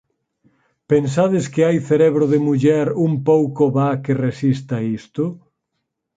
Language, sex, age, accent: Galician, male, 30-39, Normativo (estándar)